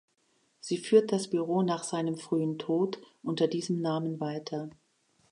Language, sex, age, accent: German, female, 60-69, Deutschland Deutsch